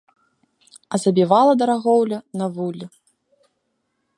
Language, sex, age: Belarusian, female, 19-29